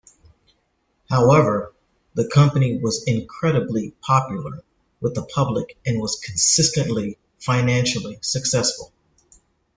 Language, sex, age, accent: English, male, 40-49, United States English